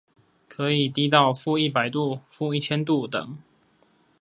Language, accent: Chinese, 出生地：臺北市; 出生地：新北市